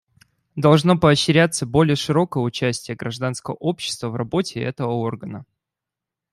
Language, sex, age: Russian, male, 19-29